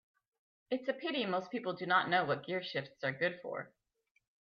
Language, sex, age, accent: English, female, 30-39, Canadian English